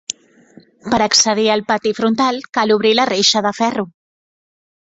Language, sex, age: Catalan, female, 30-39